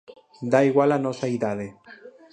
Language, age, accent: Galician, 30-39, Atlántico (seseo e gheada)